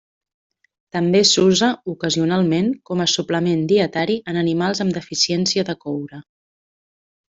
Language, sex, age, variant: Catalan, female, 40-49, Central